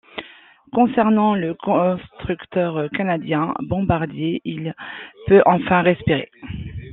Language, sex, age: French, female, 40-49